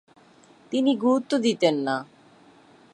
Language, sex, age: Bengali, female, 30-39